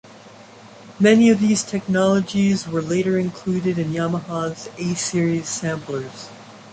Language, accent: English, United States English